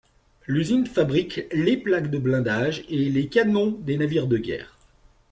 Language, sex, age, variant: French, male, 40-49, Français de métropole